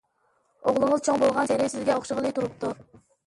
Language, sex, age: Uyghur, male, under 19